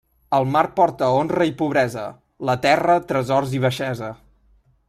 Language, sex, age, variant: Catalan, male, 19-29, Central